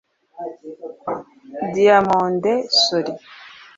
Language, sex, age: Kinyarwanda, male, 40-49